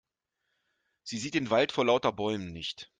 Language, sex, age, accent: German, male, 40-49, Deutschland Deutsch